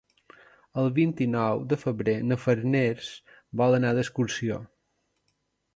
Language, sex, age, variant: Catalan, male, 50-59, Balear